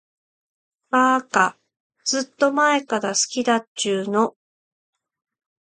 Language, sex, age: Japanese, female, 40-49